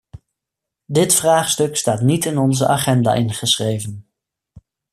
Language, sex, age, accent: Dutch, male, 19-29, Nederlands Nederlands